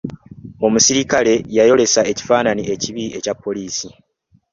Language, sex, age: Ganda, male, 19-29